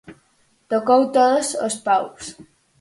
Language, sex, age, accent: Galician, female, under 19, Normativo (estándar)